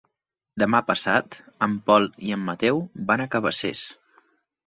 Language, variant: Catalan, Nord-Occidental